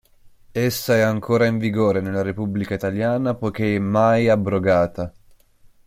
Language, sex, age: Italian, male, 19-29